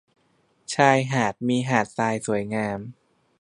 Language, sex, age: Thai, male, 30-39